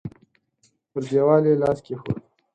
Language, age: Pashto, 19-29